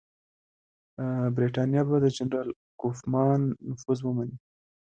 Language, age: Pashto, 19-29